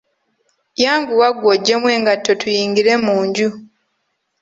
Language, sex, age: Ganda, female, 19-29